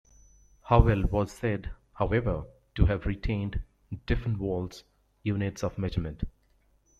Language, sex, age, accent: English, male, 40-49, United States English